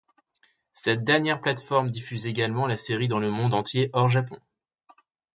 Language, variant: French, Français de métropole